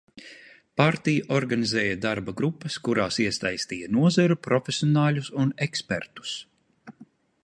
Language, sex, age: Latvian, male, 50-59